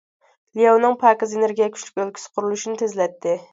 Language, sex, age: Uyghur, female, 30-39